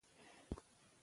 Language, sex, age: Pashto, female, 19-29